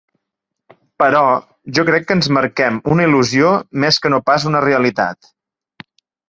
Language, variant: Catalan, Central